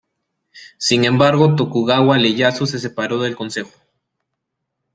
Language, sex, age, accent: Spanish, male, 19-29, Andino-Pacífico: Colombia, Perú, Ecuador, oeste de Bolivia y Venezuela andina